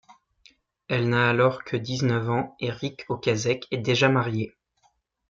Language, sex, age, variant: French, male, 19-29, Français de métropole